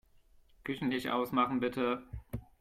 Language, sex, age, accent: German, male, 30-39, Deutschland Deutsch